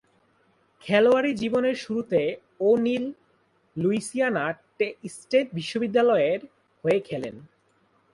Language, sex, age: Bengali, male, 19-29